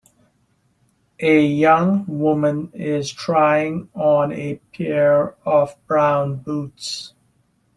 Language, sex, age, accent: English, male, 40-49, Canadian English